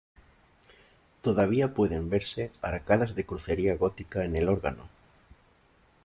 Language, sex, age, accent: Spanish, male, 30-39, España: Sur peninsular (Andalucia, Extremadura, Murcia)